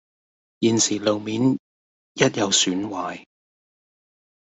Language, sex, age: Cantonese, male, 50-59